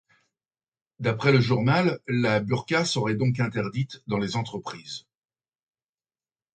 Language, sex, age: French, male, 70-79